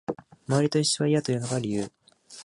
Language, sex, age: Japanese, male, 19-29